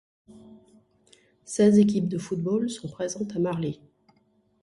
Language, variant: French, Français de métropole